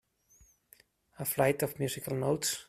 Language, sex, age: English, male, 30-39